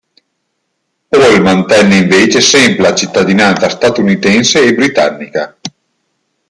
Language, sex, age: Italian, male, 40-49